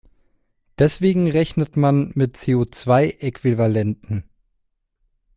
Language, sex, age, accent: German, male, 30-39, Deutschland Deutsch